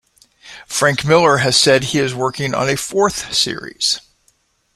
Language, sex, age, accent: English, male, 40-49, United States English